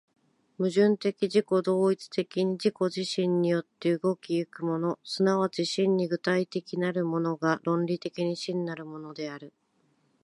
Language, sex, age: Japanese, female, 40-49